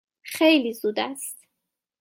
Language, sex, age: Persian, female, 30-39